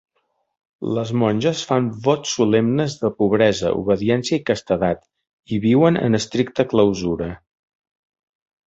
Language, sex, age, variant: Catalan, male, 60-69, Central